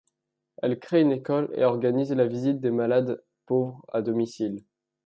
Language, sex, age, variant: French, male, under 19, Français de métropole